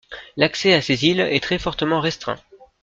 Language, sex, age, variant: French, female, 19-29, Français de métropole